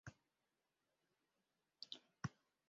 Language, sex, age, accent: Basque, female, 70-79, Mendebalekoa (Araba, Bizkaia, Gipuzkoako mendebaleko herri batzuk)